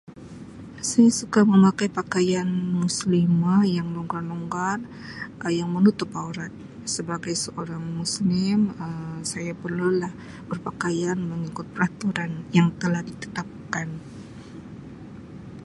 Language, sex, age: Sabah Malay, female, 40-49